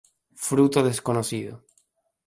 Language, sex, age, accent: Spanish, male, 19-29, España: Islas Canarias